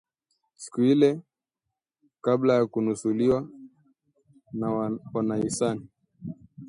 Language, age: Swahili, 19-29